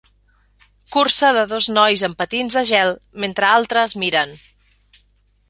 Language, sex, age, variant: Catalan, female, 40-49, Central